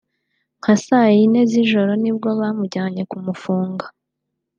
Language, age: Kinyarwanda, 19-29